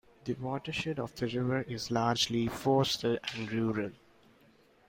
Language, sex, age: English, male, 19-29